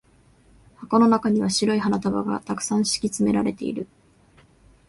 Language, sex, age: Japanese, female, 19-29